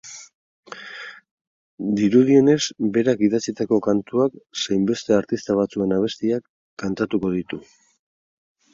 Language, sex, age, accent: Basque, male, 60-69, Mendebalekoa (Araba, Bizkaia, Gipuzkoako mendebaleko herri batzuk)